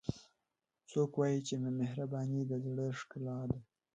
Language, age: Pashto, 19-29